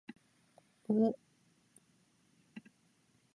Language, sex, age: Japanese, female, 30-39